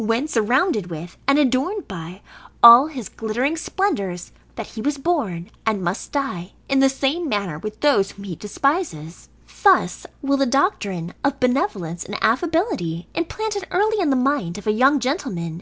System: none